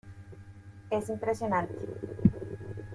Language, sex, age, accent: Spanish, female, 30-39, Andino-Pacífico: Colombia, Perú, Ecuador, oeste de Bolivia y Venezuela andina